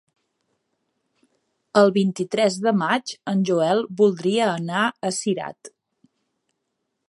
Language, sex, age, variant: Catalan, female, 40-49, Central